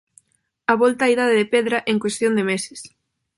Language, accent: Galician, Neofalante